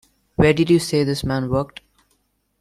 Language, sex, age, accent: English, male, under 19, India and South Asia (India, Pakistan, Sri Lanka)